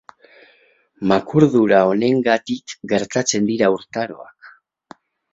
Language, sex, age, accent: Basque, male, 40-49, Mendebalekoa (Araba, Bizkaia, Gipuzkoako mendebaleko herri batzuk)